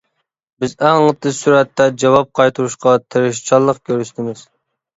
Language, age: Uyghur, 19-29